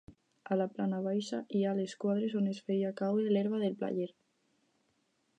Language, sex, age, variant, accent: Catalan, female, under 19, Alacantí, valencià